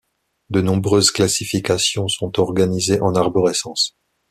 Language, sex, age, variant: French, male, 30-39, Français de métropole